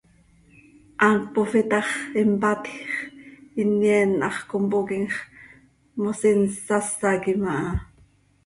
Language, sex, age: Seri, female, 40-49